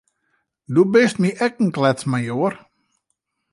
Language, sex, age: Western Frisian, male, 40-49